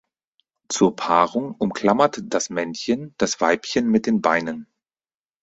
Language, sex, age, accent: German, male, 30-39, Deutschland Deutsch